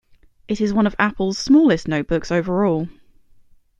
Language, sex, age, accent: English, female, 19-29, England English